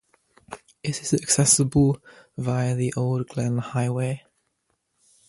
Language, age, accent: English, 19-29, England English